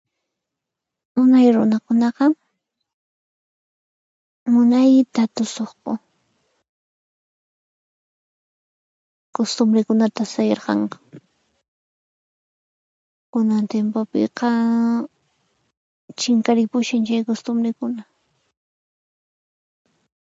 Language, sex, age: Puno Quechua, female, 19-29